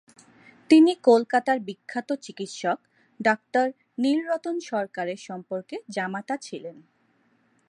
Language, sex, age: Bengali, female, 30-39